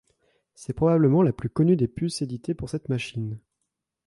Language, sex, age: French, male, under 19